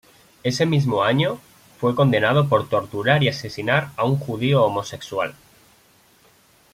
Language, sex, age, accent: Spanish, male, 19-29, España: Centro-Sur peninsular (Madrid, Toledo, Castilla-La Mancha)